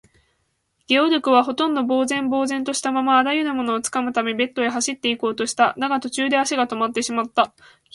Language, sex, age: Japanese, female, 19-29